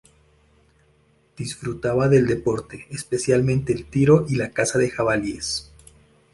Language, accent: Spanish, Andino-Pacífico: Colombia, Perú, Ecuador, oeste de Bolivia y Venezuela andina